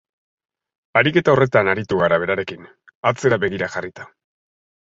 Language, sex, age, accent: Basque, male, 19-29, Erdialdekoa edo Nafarra (Gipuzkoa, Nafarroa)